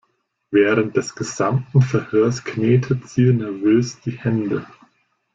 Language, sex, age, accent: German, male, 19-29, Deutschland Deutsch